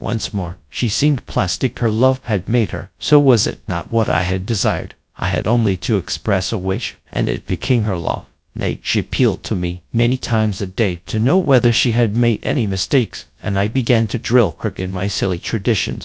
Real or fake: fake